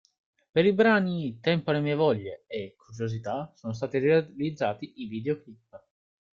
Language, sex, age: Italian, male, under 19